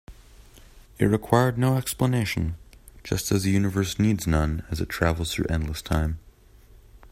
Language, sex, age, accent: English, male, 19-29, Canadian English